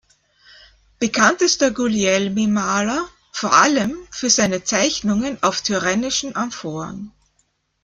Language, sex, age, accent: German, female, 50-59, Österreichisches Deutsch